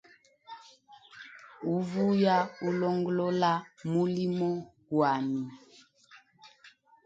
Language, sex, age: Hemba, female, 19-29